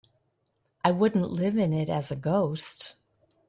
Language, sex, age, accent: English, female, 50-59, United States English